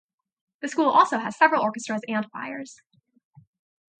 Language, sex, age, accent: English, female, 19-29, United States English